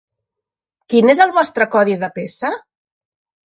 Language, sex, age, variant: Catalan, female, 40-49, Central